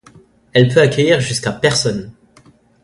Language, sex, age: French, male, under 19